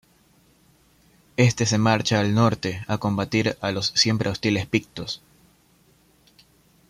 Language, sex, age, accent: Spanish, male, 19-29, Andino-Pacífico: Colombia, Perú, Ecuador, oeste de Bolivia y Venezuela andina